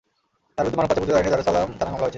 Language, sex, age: Bengali, male, 19-29